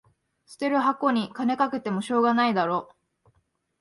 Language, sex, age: Japanese, female, under 19